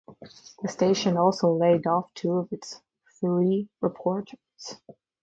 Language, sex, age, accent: English, female, 19-29, United States English